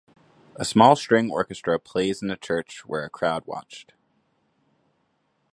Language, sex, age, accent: English, male, 19-29, United States English